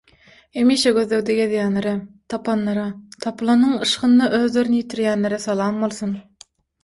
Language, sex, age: Turkmen, female, 19-29